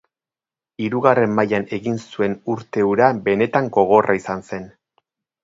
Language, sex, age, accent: Basque, male, 30-39, Erdialdekoa edo Nafarra (Gipuzkoa, Nafarroa)